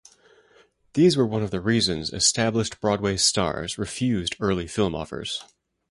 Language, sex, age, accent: English, male, 30-39, United States English